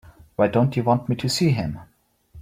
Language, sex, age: English, male, 19-29